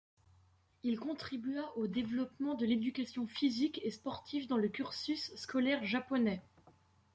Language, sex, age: French, male, under 19